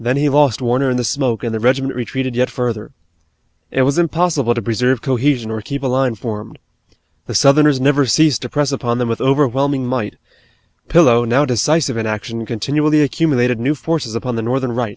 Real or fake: real